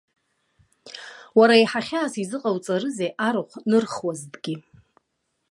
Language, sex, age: Abkhazian, female, 40-49